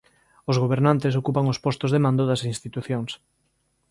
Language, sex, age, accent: Galician, male, 30-39, Normativo (estándar)